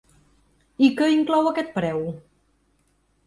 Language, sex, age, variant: Catalan, female, 40-49, Central